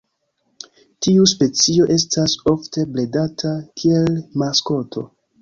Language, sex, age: Esperanto, male, 19-29